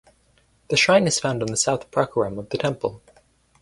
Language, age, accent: English, 19-29, United States English